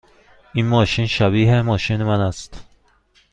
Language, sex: Persian, male